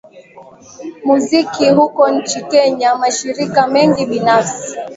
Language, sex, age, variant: Swahili, female, 19-29, Kiswahili Sanifu (EA)